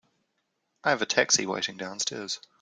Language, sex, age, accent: English, male, 19-29, New Zealand English